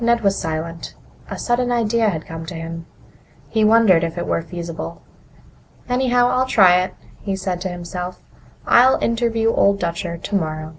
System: none